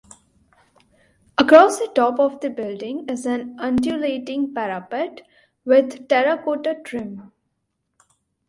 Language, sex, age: English, female, 19-29